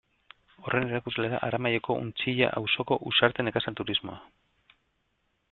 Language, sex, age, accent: Basque, male, 30-39, Mendebalekoa (Araba, Bizkaia, Gipuzkoako mendebaleko herri batzuk)